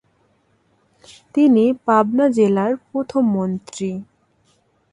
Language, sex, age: Bengali, female, 19-29